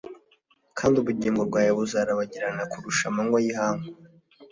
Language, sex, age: Kinyarwanda, male, 19-29